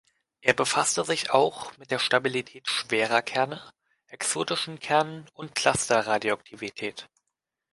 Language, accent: German, Deutschland Deutsch